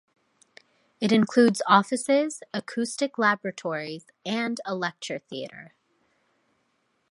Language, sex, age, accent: English, female, 19-29, United States English